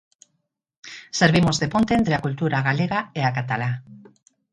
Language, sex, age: Galician, female, 40-49